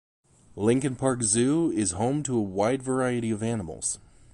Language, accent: English, United States English